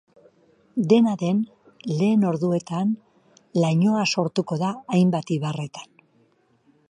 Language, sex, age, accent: Basque, female, 50-59, Mendebalekoa (Araba, Bizkaia, Gipuzkoako mendebaleko herri batzuk)